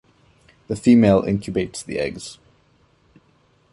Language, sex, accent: English, male, Canadian English